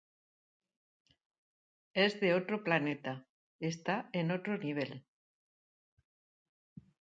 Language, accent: Spanish, España: Centro-Sur peninsular (Madrid, Toledo, Castilla-La Mancha)